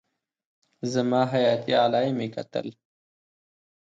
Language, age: Pashto, 19-29